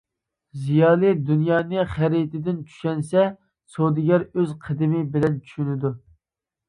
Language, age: Uyghur, 19-29